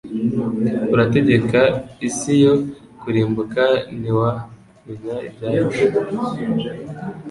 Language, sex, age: Kinyarwanda, male, 19-29